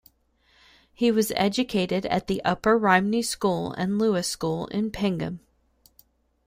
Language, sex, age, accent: English, female, 30-39, United States English